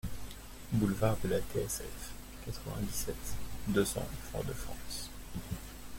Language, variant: French, Français de métropole